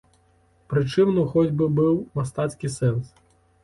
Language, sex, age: Belarusian, male, 30-39